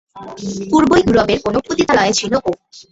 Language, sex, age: Bengali, female, 19-29